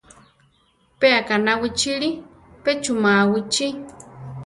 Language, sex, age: Central Tarahumara, female, 30-39